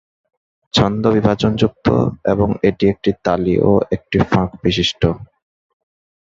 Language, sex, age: Bengali, male, 19-29